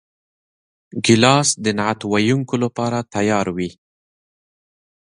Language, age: Pashto, 30-39